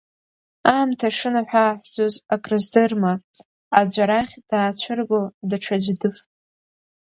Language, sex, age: Abkhazian, female, under 19